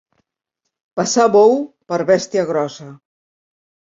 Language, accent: Catalan, Barceloní